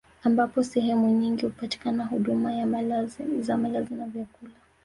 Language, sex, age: Swahili, female, 19-29